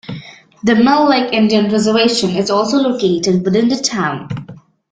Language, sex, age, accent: English, female, under 19, United States English